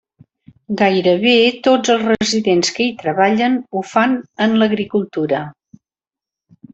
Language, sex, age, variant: Catalan, female, 60-69, Central